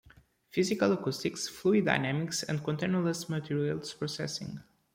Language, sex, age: English, male, 19-29